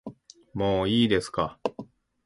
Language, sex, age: Japanese, male, 40-49